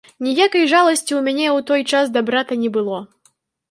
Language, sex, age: Belarusian, female, 19-29